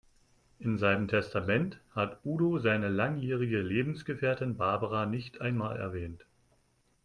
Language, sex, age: German, male, 30-39